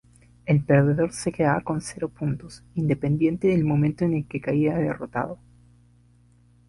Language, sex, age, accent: Spanish, male, under 19, Andino-Pacífico: Colombia, Perú, Ecuador, oeste de Bolivia y Venezuela andina